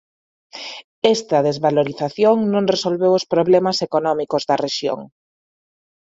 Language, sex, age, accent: Galician, female, 30-39, Normativo (estándar)